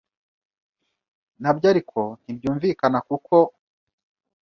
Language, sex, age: Kinyarwanda, male, 30-39